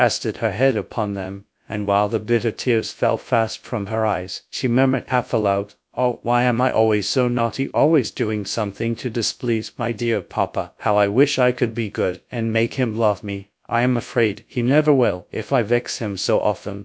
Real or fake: fake